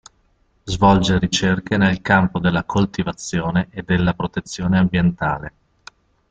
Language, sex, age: Italian, male, 40-49